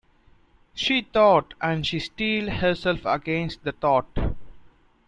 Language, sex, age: English, male, 19-29